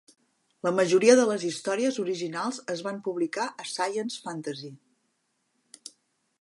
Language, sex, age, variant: Catalan, female, 40-49, Central